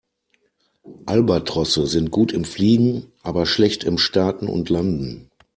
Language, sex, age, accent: German, male, 40-49, Deutschland Deutsch